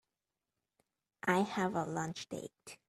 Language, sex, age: English, female, 19-29